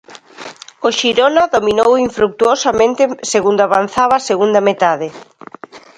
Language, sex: Galician, female